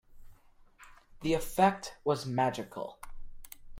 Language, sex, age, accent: English, male, under 19, Canadian English